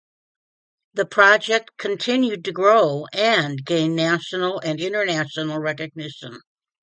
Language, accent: English, United States English